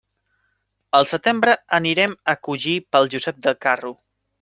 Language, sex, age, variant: Catalan, male, 19-29, Central